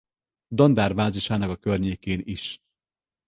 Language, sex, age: Hungarian, male, 50-59